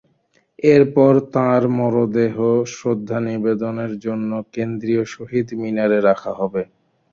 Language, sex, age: Bengali, male, 19-29